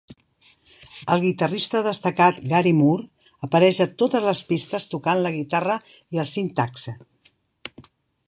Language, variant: Catalan, Central